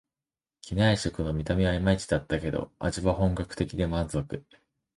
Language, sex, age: Japanese, male, under 19